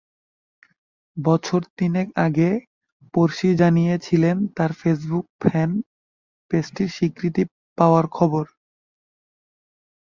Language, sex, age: Bengali, male, 19-29